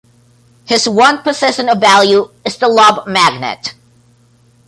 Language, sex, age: English, male, 19-29